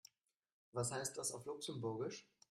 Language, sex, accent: German, male, Deutschland Deutsch